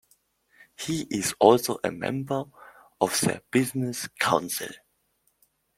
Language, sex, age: English, male, 19-29